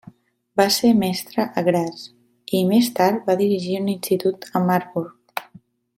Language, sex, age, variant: Catalan, female, 19-29, Central